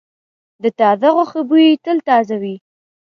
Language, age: Pashto, 30-39